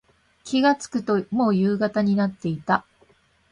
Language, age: Japanese, 50-59